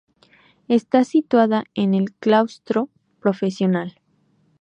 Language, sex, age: Spanish, female, 19-29